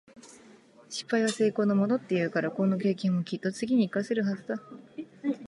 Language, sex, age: Japanese, female, 19-29